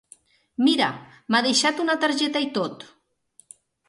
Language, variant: Catalan, Nord-Occidental